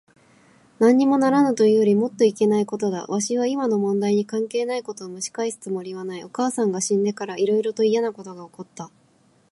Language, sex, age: Japanese, female, 19-29